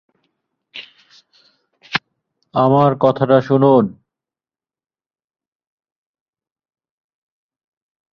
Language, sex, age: Bengali, male, 30-39